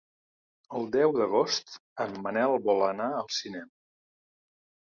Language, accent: Catalan, gironí